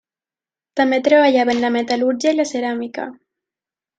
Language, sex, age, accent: Catalan, female, 19-29, valencià